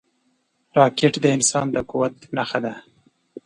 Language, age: Pashto, 30-39